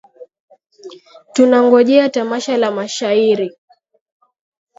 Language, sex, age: Swahili, female, 19-29